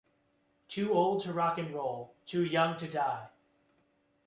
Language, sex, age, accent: English, male, 19-29, United States English